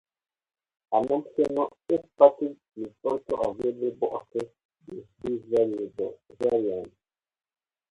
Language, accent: English, Southern African (South Africa, Zimbabwe, Namibia)